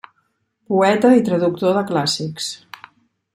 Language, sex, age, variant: Catalan, female, 50-59, Central